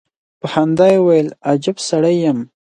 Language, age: Pashto, 19-29